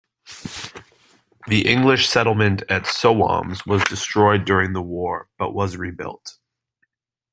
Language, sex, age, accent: English, male, 30-39, United States English